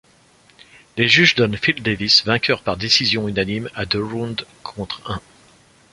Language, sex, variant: French, male, Français de métropole